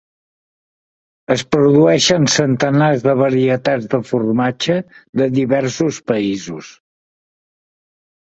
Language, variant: Catalan, Central